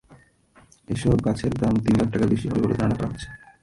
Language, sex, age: Bengali, male, 19-29